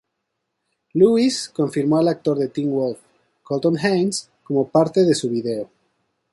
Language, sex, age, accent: Spanish, male, 30-39, México